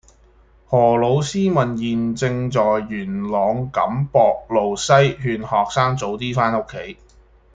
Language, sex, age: Cantonese, male, 19-29